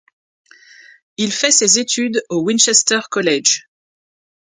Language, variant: French, Français de métropole